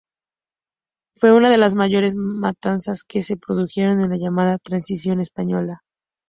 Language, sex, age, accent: Spanish, female, under 19, México